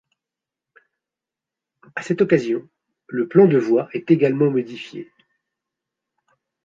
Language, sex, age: French, male, 60-69